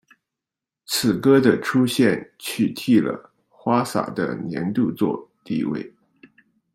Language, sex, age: Chinese, male, 40-49